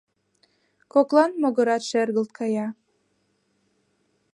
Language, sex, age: Mari, female, under 19